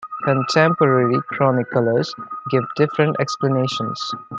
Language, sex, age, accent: English, male, 19-29, India and South Asia (India, Pakistan, Sri Lanka)